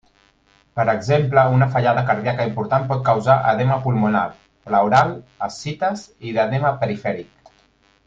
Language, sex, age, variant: Catalan, male, 40-49, Central